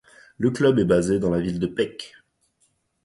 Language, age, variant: French, 30-39, Français de métropole